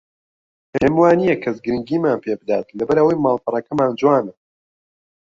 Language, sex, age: Central Kurdish, male, 19-29